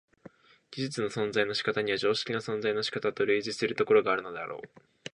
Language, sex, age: Japanese, male, 19-29